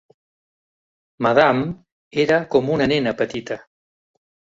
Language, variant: Catalan, Central